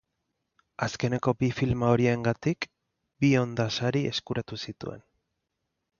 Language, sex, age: Basque, male, 30-39